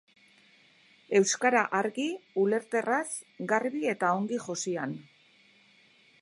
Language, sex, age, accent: Basque, female, 50-59, Erdialdekoa edo Nafarra (Gipuzkoa, Nafarroa)